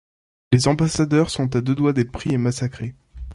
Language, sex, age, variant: French, male, under 19, Français de métropole